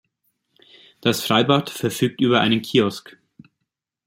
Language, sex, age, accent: German, male, 30-39, Deutschland Deutsch